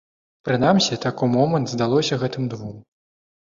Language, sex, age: Belarusian, male, under 19